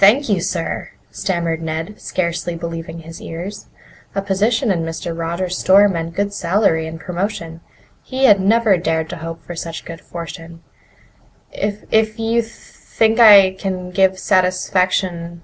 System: none